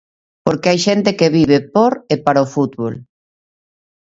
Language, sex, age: Galician, female, 40-49